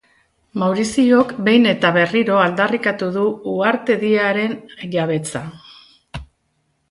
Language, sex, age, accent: Basque, female, 50-59, Mendebalekoa (Araba, Bizkaia, Gipuzkoako mendebaleko herri batzuk)